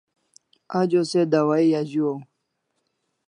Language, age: Kalasha, 19-29